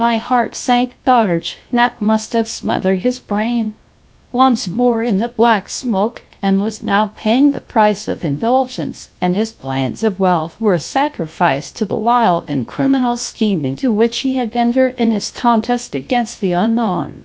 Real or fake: fake